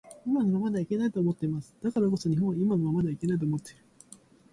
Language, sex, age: Japanese, male, 19-29